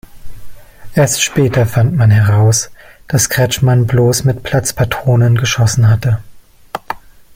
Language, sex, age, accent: German, male, 30-39, Deutschland Deutsch